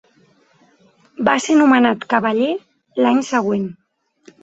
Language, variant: Catalan, Central